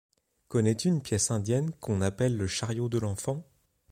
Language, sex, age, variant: French, male, 30-39, Français de métropole